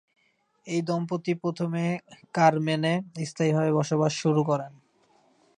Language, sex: Bengali, male